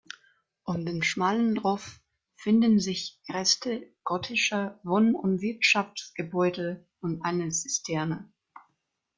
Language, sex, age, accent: German, female, 19-29, Deutschland Deutsch